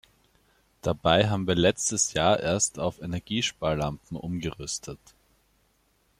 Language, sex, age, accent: German, male, 19-29, Österreichisches Deutsch